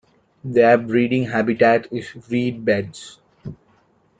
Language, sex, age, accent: English, male, 19-29, India and South Asia (India, Pakistan, Sri Lanka)